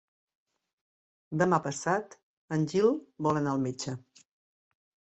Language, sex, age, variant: Catalan, female, 50-59, Central